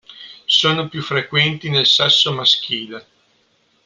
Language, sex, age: Italian, male, 30-39